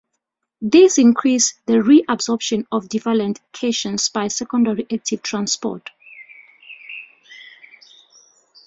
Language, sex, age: English, female, 30-39